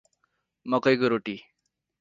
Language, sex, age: Nepali, male, 19-29